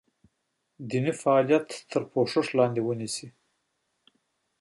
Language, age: Pashto, 40-49